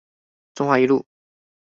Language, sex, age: Chinese, male, 19-29